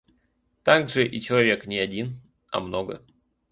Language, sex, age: Russian, male, 19-29